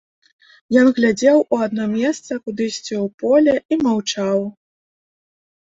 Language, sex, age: Belarusian, female, 30-39